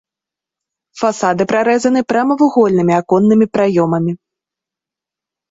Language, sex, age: Belarusian, female, 19-29